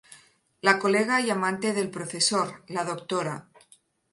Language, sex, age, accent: Spanish, female, 50-59, España: Norte peninsular (Asturias, Castilla y León, Cantabria, País Vasco, Navarra, Aragón, La Rioja, Guadalajara, Cuenca)